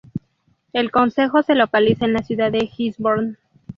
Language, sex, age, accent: Spanish, female, under 19, México